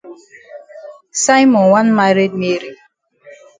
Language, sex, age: Cameroon Pidgin, female, 40-49